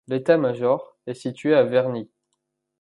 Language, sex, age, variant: French, male, under 19, Français de métropole